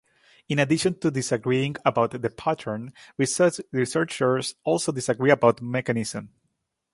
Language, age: English, 19-29